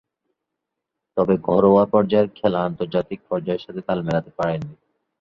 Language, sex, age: Bengali, male, 19-29